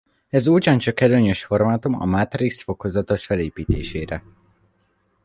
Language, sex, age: Hungarian, male, under 19